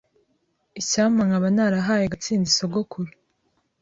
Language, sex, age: Kinyarwanda, female, 19-29